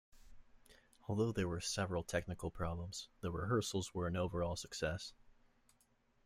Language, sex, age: English, male, 19-29